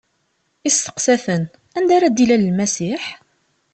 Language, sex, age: Kabyle, female, 30-39